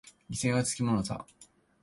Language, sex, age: Japanese, male, 19-29